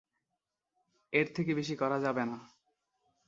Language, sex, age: Bengali, male, 19-29